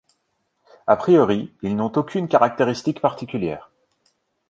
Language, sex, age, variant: French, male, 30-39, Français de métropole